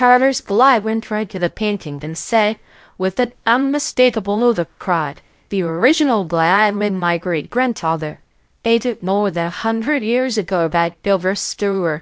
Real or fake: fake